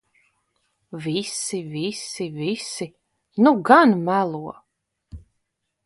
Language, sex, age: Latvian, female, 30-39